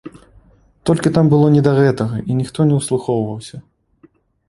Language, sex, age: Belarusian, male, 19-29